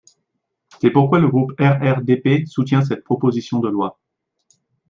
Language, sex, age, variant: French, male, 40-49, Français de métropole